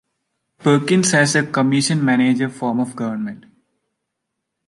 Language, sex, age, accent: English, male, 19-29, India and South Asia (India, Pakistan, Sri Lanka)